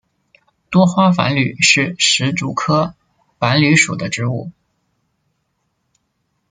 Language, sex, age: Chinese, male, 30-39